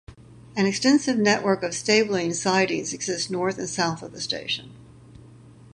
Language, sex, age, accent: English, female, 70-79, United States English